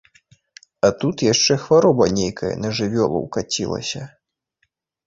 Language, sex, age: Belarusian, male, 19-29